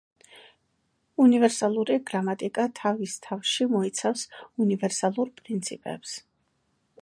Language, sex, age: Georgian, female, 30-39